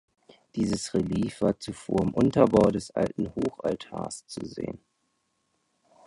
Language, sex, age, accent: German, male, 19-29, Deutschland Deutsch